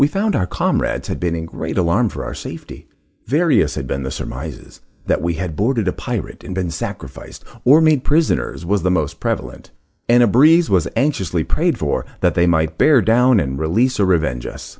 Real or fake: real